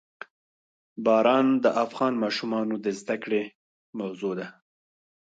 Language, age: Pashto, 30-39